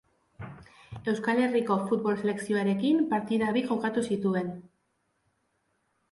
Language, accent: Basque, Mendebalekoa (Araba, Bizkaia, Gipuzkoako mendebaleko herri batzuk)